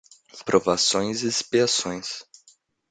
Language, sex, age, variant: Portuguese, male, 19-29, Portuguese (Brasil)